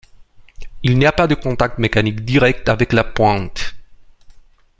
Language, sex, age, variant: French, male, 30-39, Français d'Europe